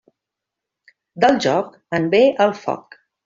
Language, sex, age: Catalan, female, 50-59